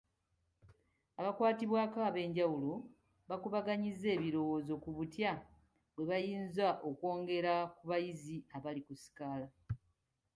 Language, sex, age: Ganda, female, 19-29